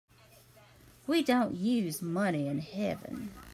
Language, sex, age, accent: English, female, 30-39, United States English